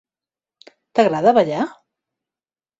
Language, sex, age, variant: Catalan, female, 50-59, Central